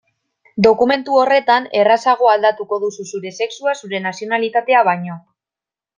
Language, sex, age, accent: Basque, female, 19-29, Mendebalekoa (Araba, Bizkaia, Gipuzkoako mendebaleko herri batzuk)